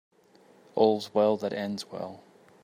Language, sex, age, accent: English, male, 30-39, Australian English